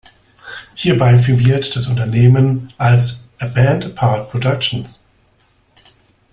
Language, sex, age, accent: German, male, 50-59, Deutschland Deutsch